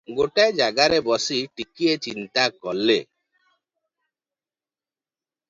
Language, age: Odia, 50-59